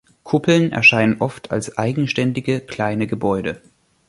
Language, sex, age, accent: German, male, 19-29, Deutschland Deutsch